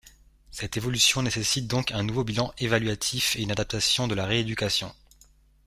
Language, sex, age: French, male, 30-39